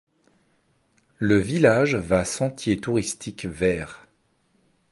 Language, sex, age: French, male, 40-49